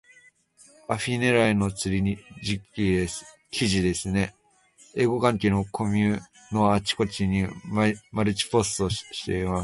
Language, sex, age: Japanese, male, 19-29